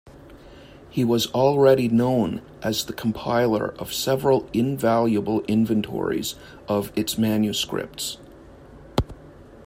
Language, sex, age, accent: English, male, 40-49, Canadian English